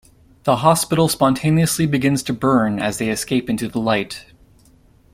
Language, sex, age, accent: English, male, 30-39, Canadian English